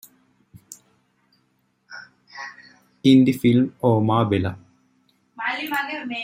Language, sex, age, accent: English, male, 19-29, United States English